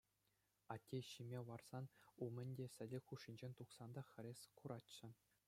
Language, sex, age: Chuvash, male, under 19